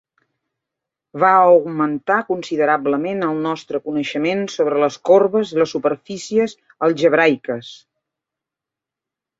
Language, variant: Catalan, Central